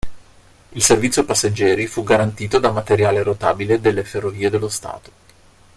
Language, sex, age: Italian, male, 40-49